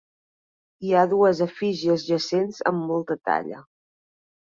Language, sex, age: Catalan, female, 30-39